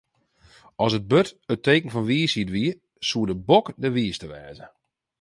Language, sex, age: Western Frisian, male, 30-39